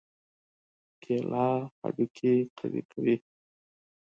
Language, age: Pashto, 30-39